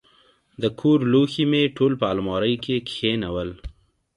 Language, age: Pashto, 19-29